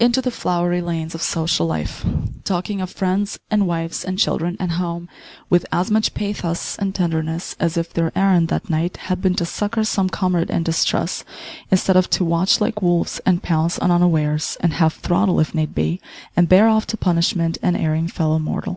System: none